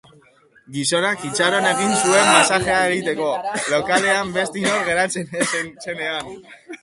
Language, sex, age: Basque, male, 19-29